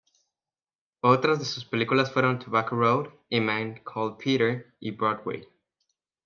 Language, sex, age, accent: Spanish, male, 40-49, México